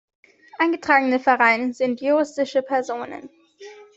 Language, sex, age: German, female, 19-29